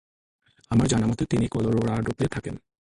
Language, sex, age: Bengali, male, 19-29